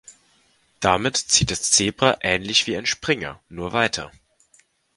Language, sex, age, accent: German, male, 19-29, Deutschland Deutsch